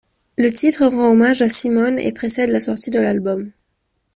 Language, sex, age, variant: French, female, 19-29, Français de métropole